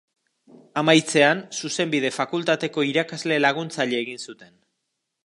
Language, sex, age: Basque, male, 30-39